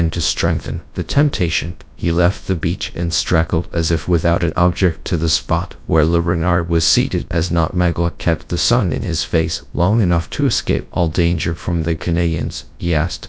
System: TTS, GradTTS